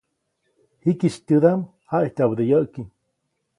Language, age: Copainalá Zoque, 40-49